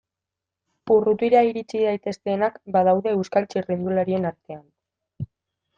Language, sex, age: Basque, female, 19-29